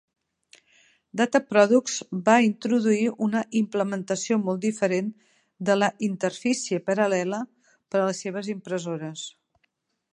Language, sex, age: Catalan, female, 50-59